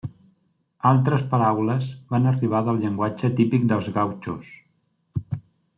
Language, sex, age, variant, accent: Catalan, male, 40-49, Central, central